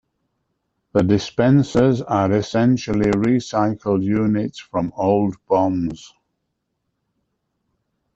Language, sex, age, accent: English, male, 70-79, England English